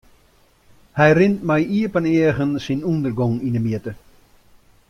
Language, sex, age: Western Frisian, male, 60-69